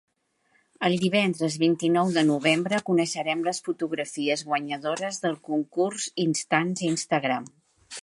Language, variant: Catalan, Central